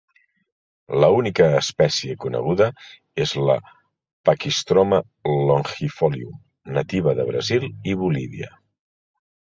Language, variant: Catalan, Central